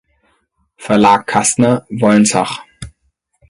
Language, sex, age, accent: German, male, 19-29, Deutschland Deutsch